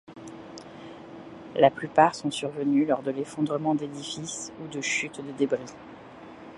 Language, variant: French, Français de métropole